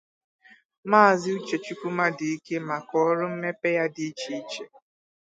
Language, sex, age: Igbo, female, 19-29